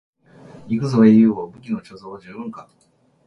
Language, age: Japanese, 40-49